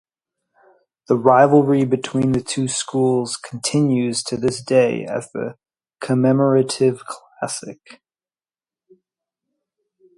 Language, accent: English, United States English